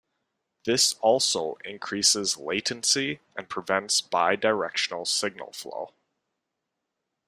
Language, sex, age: English, male, 19-29